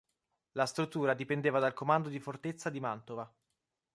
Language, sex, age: Italian, male, 19-29